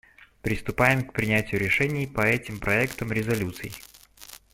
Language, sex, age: Russian, male, 19-29